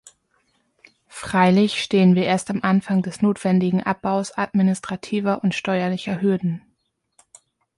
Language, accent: German, Deutschland Deutsch